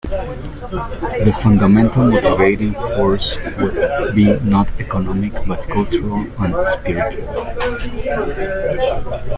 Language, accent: English, Canadian English